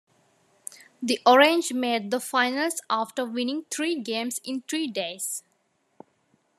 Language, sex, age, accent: English, female, 19-29, India and South Asia (India, Pakistan, Sri Lanka)